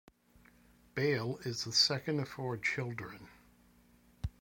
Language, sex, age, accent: English, male, 60-69, United States English